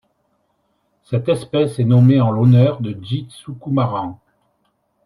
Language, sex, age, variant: French, male, 60-69, Français de métropole